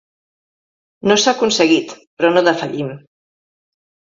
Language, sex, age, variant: Catalan, female, 50-59, Central